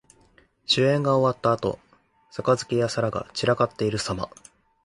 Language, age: Japanese, 19-29